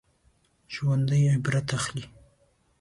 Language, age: Pashto, 19-29